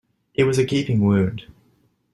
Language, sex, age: English, male, 19-29